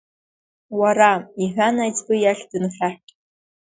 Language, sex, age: Abkhazian, female, 30-39